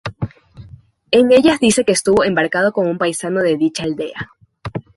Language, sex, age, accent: Spanish, female, 19-29, Andino-Pacífico: Colombia, Perú, Ecuador, oeste de Bolivia y Venezuela andina